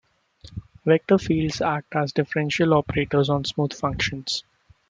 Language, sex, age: English, male, 19-29